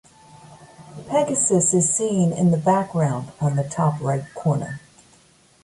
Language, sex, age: English, female, 60-69